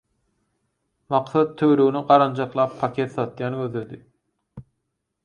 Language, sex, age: Turkmen, male, 30-39